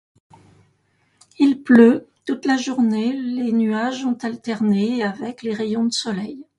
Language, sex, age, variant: French, female, 70-79, Français de métropole